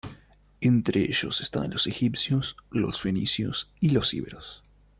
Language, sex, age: Spanish, male, 19-29